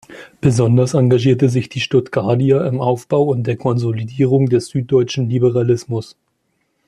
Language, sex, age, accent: German, male, 19-29, Deutschland Deutsch